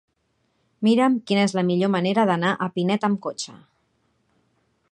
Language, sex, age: Catalan, female, 40-49